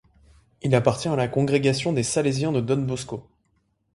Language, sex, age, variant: French, male, 19-29, Français de métropole